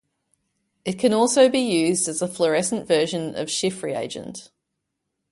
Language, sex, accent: English, female, Australian English